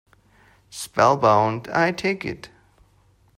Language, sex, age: English, male, 30-39